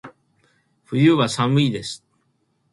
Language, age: Japanese, 60-69